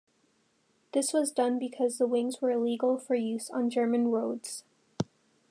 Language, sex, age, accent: English, female, under 19, United States English